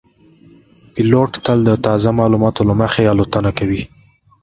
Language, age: Pashto, 19-29